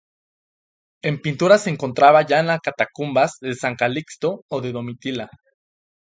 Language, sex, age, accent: Spanish, male, 19-29, México